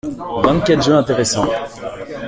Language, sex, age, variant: French, male, 19-29, Français de métropole